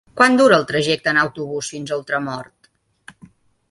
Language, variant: Catalan, Central